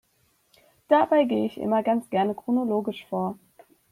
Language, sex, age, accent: German, female, 19-29, Deutschland Deutsch